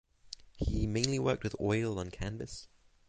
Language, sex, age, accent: English, male, 19-29, England English; New Zealand English